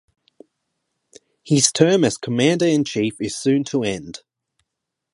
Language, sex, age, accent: English, male, 19-29, Australian English; England English